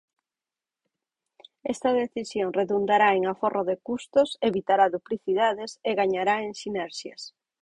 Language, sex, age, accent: Galician, female, 30-39, Oriental (común en zona oriental); Normativo (estándar)